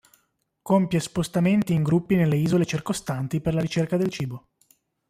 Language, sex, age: Italian, male, 30-39